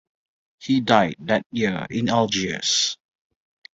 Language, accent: English, Malaysian English